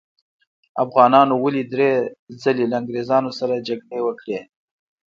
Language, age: Pashto, 30-39